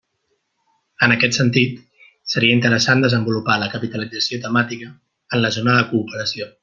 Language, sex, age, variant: Catalan, male, 30-39, Central